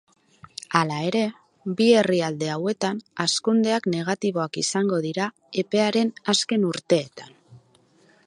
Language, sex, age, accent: Basque, female, 40-49, Mendebalekoa (Araba, Bizkaia, Gipuzkoako mendebaleko herri batzuk)